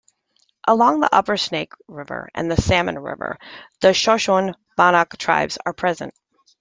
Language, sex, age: English, female, 40-49